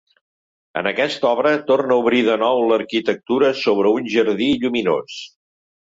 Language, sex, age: Catalan, male, 70-79